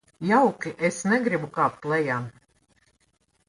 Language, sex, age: Latvian, female, 50-59